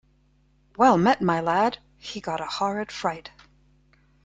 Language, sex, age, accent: English, female, 50-59, United States English